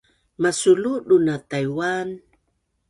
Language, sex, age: Bunun, female, 60-69